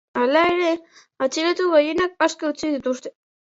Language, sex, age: Basque, male, 40-49